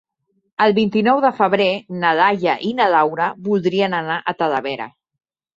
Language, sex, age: Catalan, female, 30-39